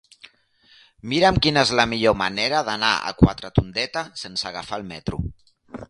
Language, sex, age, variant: Catalan, male, 40-49, Central